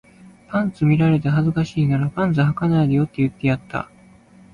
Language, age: Japanese, 19-29